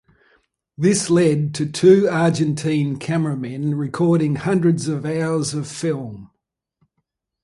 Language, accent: English, Australian English